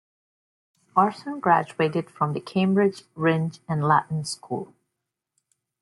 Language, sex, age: English, female, 40-49